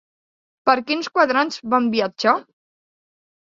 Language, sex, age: Catalan, female, 19-29